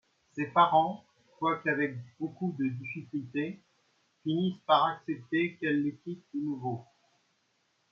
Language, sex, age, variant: French, male, 60-69, Français de métropole